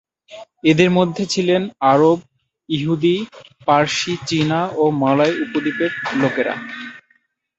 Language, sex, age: Bengali, male, 19-29